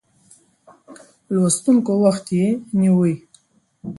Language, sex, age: Pashto, male, 19-29